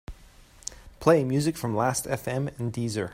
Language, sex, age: English, male, 30-39